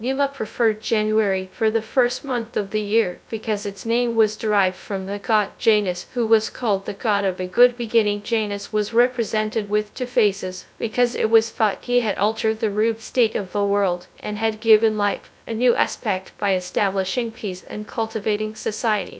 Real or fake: fake